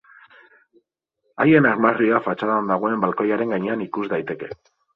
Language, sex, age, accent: Basque, male, 30-39, Mendebalekoa (Araba, Bizkaia, Gipuzkoako mendebaleko herri batzuk)